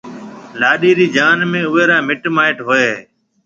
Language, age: Marwari (Pakistan), 40-49